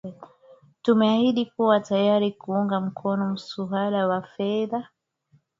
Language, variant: Swahili, Kiswahili cha Bara ya Kenya